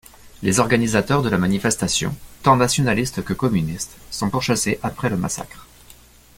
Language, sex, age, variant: French, male, 19-29, Français de métropole